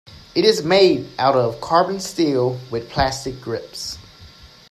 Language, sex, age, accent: English, male, 19-29, United States English